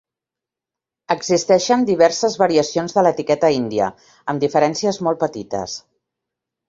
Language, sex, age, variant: Catalan, female, 50-59, Central